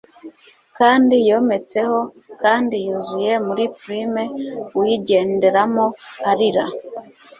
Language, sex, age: Kinyarwanda, female, 30-39